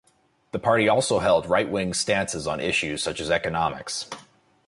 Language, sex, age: English, male, 19-29